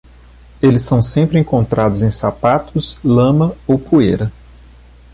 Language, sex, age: Portuguese, male, 50-59